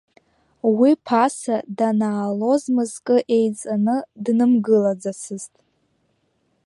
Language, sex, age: Abkhazian, female, under 19